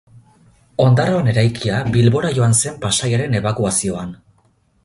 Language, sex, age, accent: Basque, male, 19-29, Mendebalekoa (Araba, Bizkaia, Gipuzkoako mendebaleko herri batzuk)